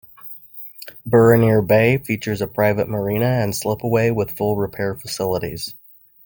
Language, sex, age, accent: English, male, 30-39, United States English